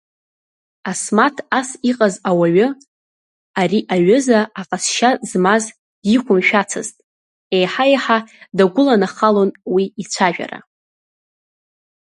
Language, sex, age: Abkhazian, female, under 19